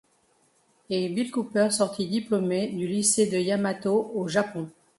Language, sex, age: French, female, 50-59